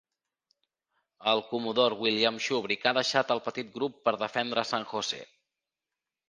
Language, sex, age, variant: Catalan, male, 19-29, Central